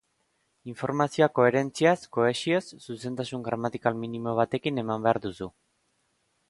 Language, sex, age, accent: Basque, male, 19-29, Erdialdekoa edo Nafarra (Gipuzkoa, Nafarroa)